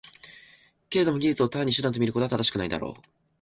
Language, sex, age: Japanese, male, 19-29